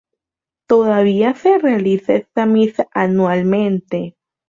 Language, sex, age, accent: Spanish, female, under 19, Caribe: Cuba, Venezuela, Puerto Rico, República Dominicana, Panamá, Colombia caribeña, México caribeño, Costa del golfo de México